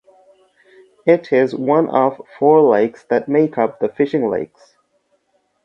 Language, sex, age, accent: English, male, under 19, United States English